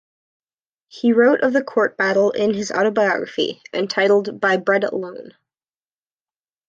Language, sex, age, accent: English, female, 19-29, United States English